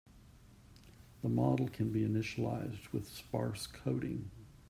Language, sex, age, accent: English, male, 70-79, United States English